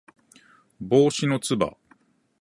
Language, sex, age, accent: Japanese, male, 40-49, 標準語